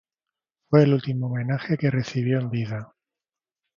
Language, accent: Spanish, España: Norte peninsular (Asturias, Castilla y León, Cantabria, País Vasco, Navarra, Aragón, La Rioja, Guadalajara, Cuenca)